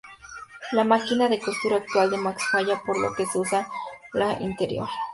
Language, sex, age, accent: Spanish, female, under 19, México